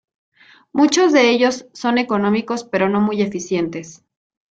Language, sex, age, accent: Spanish, female, 30-39, México